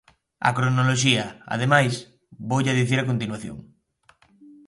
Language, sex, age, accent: Galician, male, 30-39, Oriental (común en zona oriental)